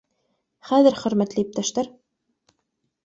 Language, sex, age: Bashkir, female, 30-39